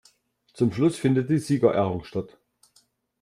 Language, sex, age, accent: German, male, 50-59, Deutschland Deutsch